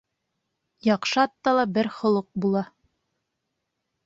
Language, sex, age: Bashkir, female, 19-29